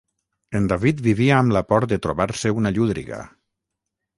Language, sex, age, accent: Catalan, male, 40-49, valencià